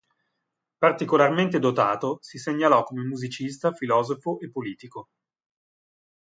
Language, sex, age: Italian, male, 40-49